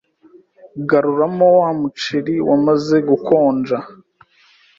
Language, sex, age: Kinyarwanda, female, 19-29